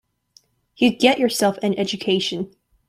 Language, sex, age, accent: English, female, under 19, United States English